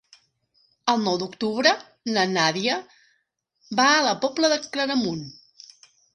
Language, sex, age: Catalan, female, 40-49